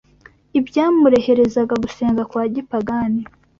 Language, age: Kinyarwanda, 19-29